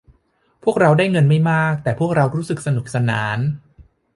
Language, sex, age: Thai, male, 19-29